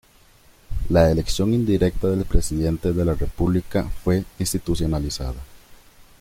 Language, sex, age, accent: Spanish, male, 19-29, América central